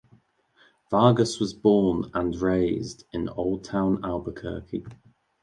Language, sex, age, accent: English, male, 19-29, England English